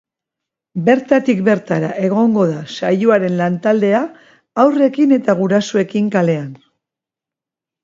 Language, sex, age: Basque, female, 60-69